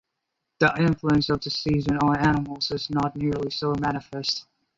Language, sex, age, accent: English, male, 19-29, England English; India and South Asia (India, Pakistan, Sri Lanka)